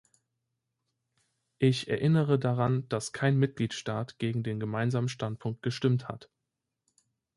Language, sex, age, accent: German, male, 30-39, Deutschland Deutsch